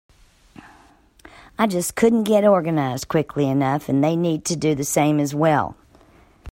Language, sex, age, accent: English, female, 50-59, United States English